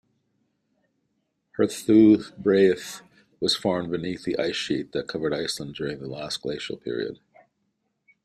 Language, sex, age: English, male, 50-59